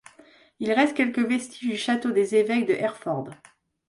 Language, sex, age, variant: French, female, 40-49, Français de métropole